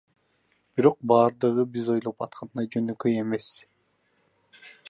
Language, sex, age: Kyrgyz, female, 19-29